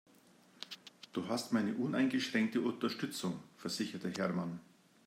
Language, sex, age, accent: German, male, 50-59, Deutschland Deutsch